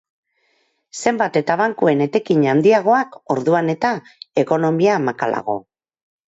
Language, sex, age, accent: Basque, female, 50-59, Mendebalekoa (Araba, Bizkaia, Gipuzkoako mendebaleko herri batzuk)